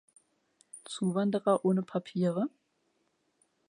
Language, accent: German, Deutschland Deutsch